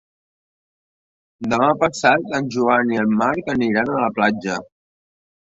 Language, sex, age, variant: Catalan, male, 60-69, Central